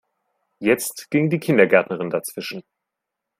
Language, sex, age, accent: German, male, 19-29, Deutschland Deutsch